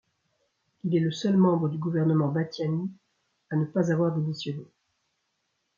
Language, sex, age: French, female, 60-69